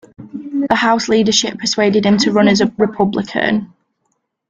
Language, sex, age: English, female, 19-29